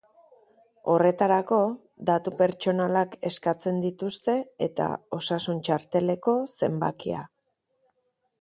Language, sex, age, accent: Basque, female, 30-39, Mendebalekoa (Araba, Bizkaia, Gipuzkoako mendebaleko herri batzuk)